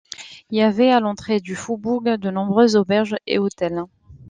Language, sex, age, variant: French, female, 30-39, Français de métropole